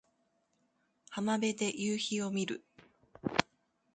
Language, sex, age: Japanese, female, 30-39